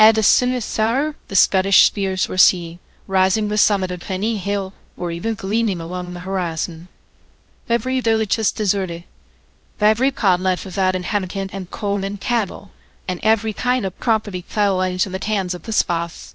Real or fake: fake